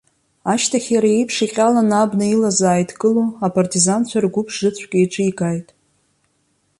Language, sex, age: Abkhazian, female, 30-39